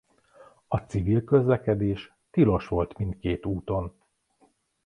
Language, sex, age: Hungarian, male, 40-49